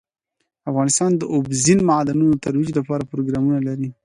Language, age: Pashto, 19-29